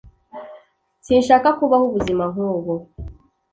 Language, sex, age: Kinyarwanda, female, 19-29